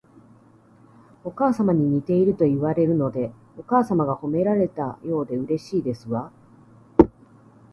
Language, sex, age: Japanese, female, 40-49